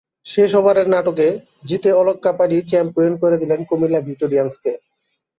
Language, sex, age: Bengali, male, 19-29